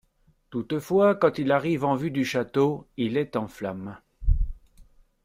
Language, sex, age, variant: French, male, 60-69, Français de métropole